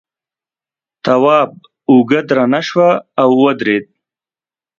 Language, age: Pashto, 30-39